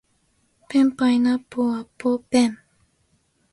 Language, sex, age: Japanese, female, under 19